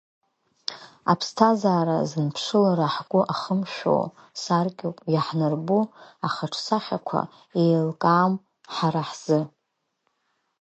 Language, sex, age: Abkhazian, female, 30-39